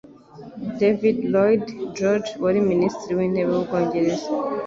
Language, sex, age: Kinyarwanda, female, under 19